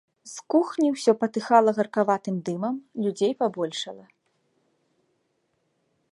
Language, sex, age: Belarusian, female, 19-29